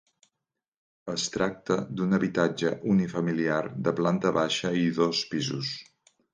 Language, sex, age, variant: Catalan, male, 60-69, Central